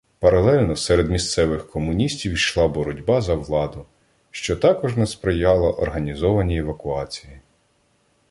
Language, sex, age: Ukrainian, male, 30-39